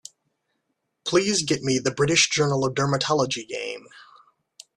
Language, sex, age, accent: English, male, 30-39, United States English